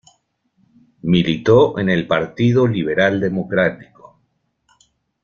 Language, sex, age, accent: Spanish, male, 50-59, Rioplatense: Argentina, Uruguay, este de Bolivia, Paraguay